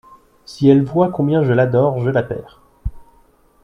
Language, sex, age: French, male, 30-39